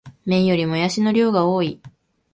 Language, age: Japanese, 19-29